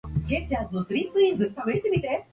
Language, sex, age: Japanese, female, 19-29